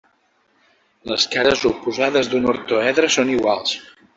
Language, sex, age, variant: Catalan, male, 40-49, Central